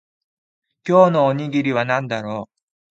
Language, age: Japanese, 19-29